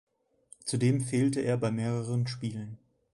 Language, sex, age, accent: German, male, 19-29, Deutschland Deutsch